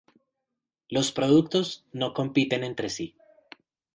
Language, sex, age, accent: Spanish, male, 30-39, Andino-Pacífico: Colombia, Perú, Ecuador, oeste de Bolivia y Venezuela andina